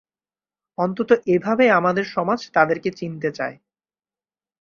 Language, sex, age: Bengali, male, 19-29